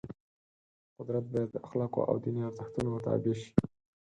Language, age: Pashto, 19-29